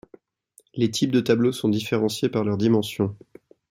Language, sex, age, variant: French, male, 19-29, Français de métropole